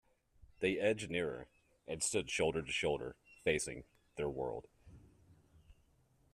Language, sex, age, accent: English, male, 30-39, United States English